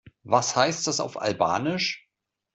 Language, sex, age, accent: German, male, 40-49, Deutschland Deutsch